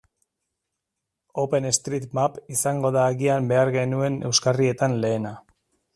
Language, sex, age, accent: Basque, male, 40-49, Erdialdekoa edo Nafarra (Gipuzkoa, Nafarroa)